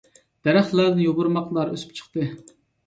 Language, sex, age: Uyghur, male, 30-39